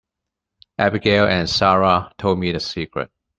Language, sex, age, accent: English, male, 40-49, Hong Kong English